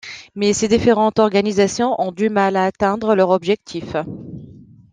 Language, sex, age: French, female, 40-49